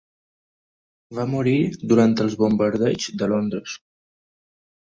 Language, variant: Catalan, Balear